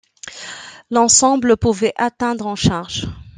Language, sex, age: French, female, 30-39